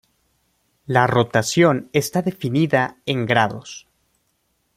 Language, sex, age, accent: Spanish, male, 19-29, México